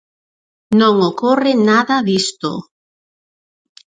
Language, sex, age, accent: Galician, female, 40-49, Normativo (estándar)